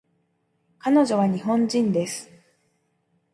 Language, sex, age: Japanese, female, 30-39